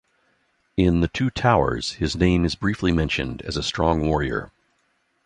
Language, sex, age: English, male, 60-69